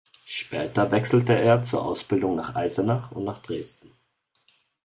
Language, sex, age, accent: German, male, 19-29, Deutschland Deutsch